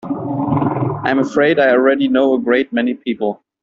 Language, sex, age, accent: English, male, 30-39, United States English